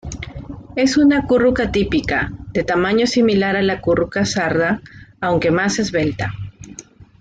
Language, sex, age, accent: Spanish, female, 40-49, Andino-Pacífico: Colombia, Perú, Ecuador, oeste de Bolivia y Venezuela andina